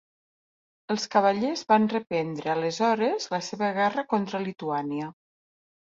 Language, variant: Catalan, Septentrional